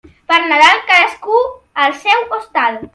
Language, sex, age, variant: Catalan, male, under 19, Central